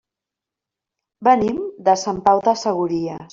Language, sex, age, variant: Catalan, female, 50-59, Central